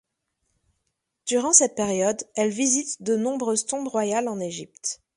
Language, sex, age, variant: French, female, 30-39, Français de métropole